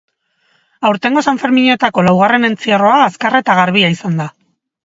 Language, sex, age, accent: Basque, female, 40-49, Erdialdekoa edo Nafarra (Gipuzkoa, Nafarroa)